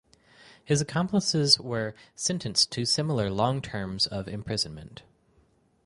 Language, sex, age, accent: English, male, 30-39, United States English